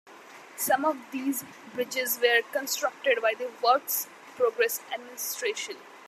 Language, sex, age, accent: English, female, 19-29, India and South Asia (India, Pakistan, Sri Lanka)